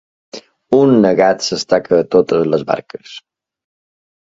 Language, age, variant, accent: Catalan, 19-29, Balear, mallorquí